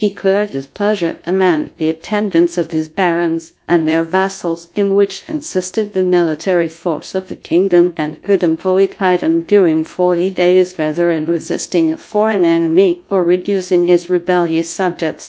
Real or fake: fake